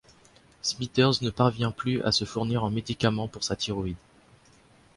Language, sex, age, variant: French, male, under 19, Français de métropole